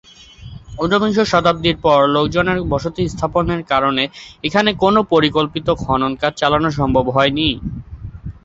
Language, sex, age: Bengali, male, under 19